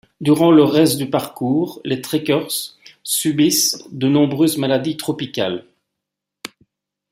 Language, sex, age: French, male, 50-59